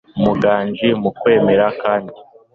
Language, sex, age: Kinyarwanda, male, under 19